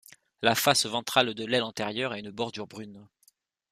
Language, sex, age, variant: French, male, 19-29, Français de métropole